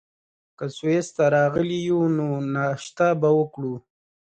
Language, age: Pashto, 30-39